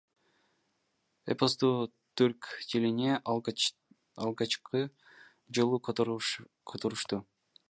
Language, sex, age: Kyrgyz, male, under 19